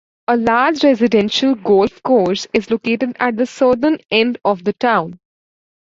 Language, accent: English, Canadian English